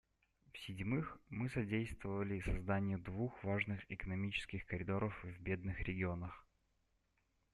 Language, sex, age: Russian, male, 19-29